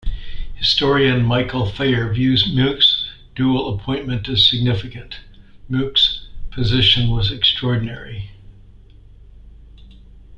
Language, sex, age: English, male, 60-69